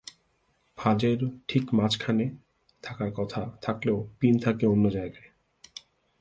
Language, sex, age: Bengali, male, 19-29